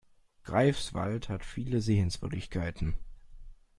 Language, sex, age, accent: German, male, under 19, Deutschland Deutsch